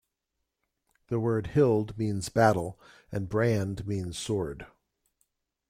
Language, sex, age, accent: English, male, 70-79, United States English